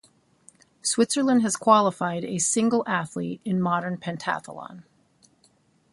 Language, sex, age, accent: English, female, 50-59, United States English